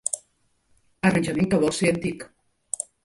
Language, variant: Catalan, Central